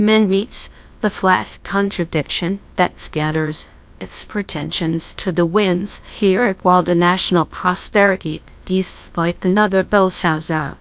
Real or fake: fake